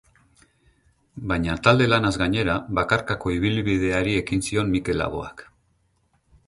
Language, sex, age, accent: Basque, male, 40-49, Mendebalekoa (Araba, Bizkaia, Gipuzkoako mendebaleko herri batzuk)